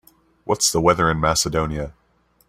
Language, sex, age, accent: English, male, 19-29, United States English